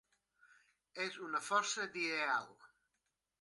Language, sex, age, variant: Catalan, male, 60-69, Central